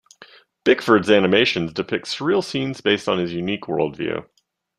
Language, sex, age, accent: English, male, 30-39, United States English